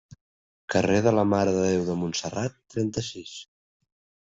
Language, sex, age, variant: Catalan, male, 30-39, Central